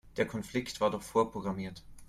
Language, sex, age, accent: German, male, 30-39, Österreichisches Deutsch